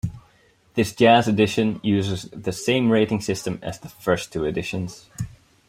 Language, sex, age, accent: English, male, 19-29, Dutch